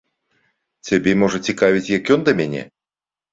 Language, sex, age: Belarusian, male, 40-49